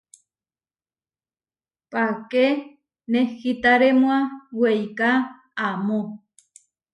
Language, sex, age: Huarijio, female, 30-39